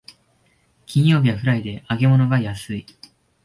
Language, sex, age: Japanese, male, 19-29